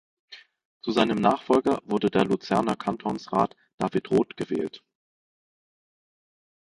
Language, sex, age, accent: German, male, 40-49, Deutschland Deutsch